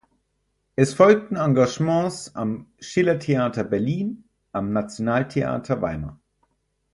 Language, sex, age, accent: German, male, 30-39, Deutschland Deutsch